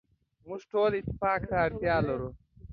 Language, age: Pashto, under 19